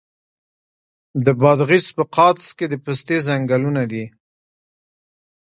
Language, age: Pashto, 30-39